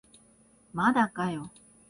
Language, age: Japanese, 40-49